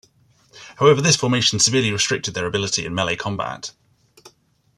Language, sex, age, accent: English, male, 30-39, England English